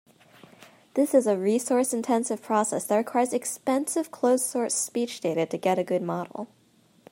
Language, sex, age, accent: English, female, 19-29, United States English